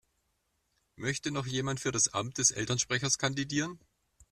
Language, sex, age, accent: German, male, 40-49, Deutschland Deutsch